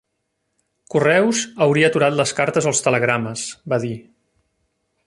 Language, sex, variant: Catalan, male, Central